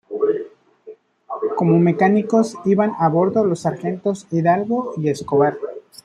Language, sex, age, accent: Spanish, male, 19-29, México